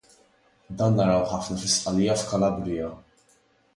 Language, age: Maltese, 19-29